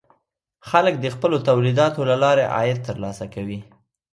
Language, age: Pashto, 19-29